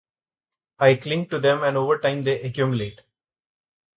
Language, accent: English, India and South Asia (India, Pakistan, Sri Lanka)